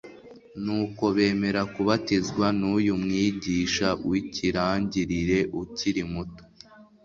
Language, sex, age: Kinyarwanda, male, under 19